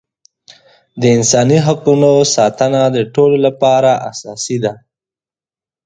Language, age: Pashto, 19-29